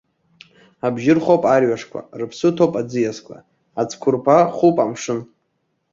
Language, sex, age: Abkhazian, male, under 19